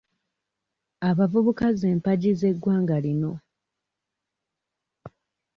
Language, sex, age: Ganda, female, 19-29